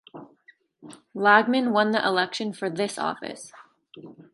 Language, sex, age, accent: English, female, 19-29, United States English